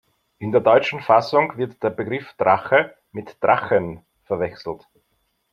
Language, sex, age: German, male, 50-59